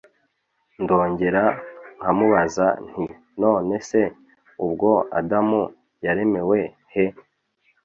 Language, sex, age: Kinyarwanda, male, 30-39